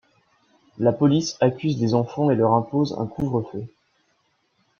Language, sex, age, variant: French, male, 19-29, Français de métropole